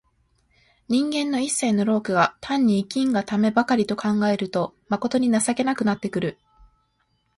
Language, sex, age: Japanese, female, 19-29